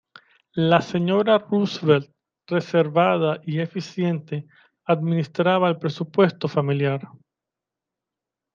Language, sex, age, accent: Spanish, male, 30-39, Caribe: Cuba, Venezuela, Puerto Rico, República Dominicana, Panamá, Colombia caribeña, México caribeño, Costa del golfo de México